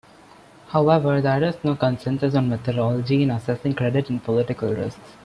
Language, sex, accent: English, male, India and South Asia (India, Pakistan, Sri Lanka)